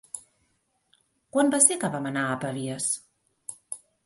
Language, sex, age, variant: Catalan, female, 40-49, Central